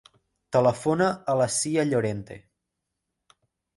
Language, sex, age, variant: Catalan, male, 19-29, Central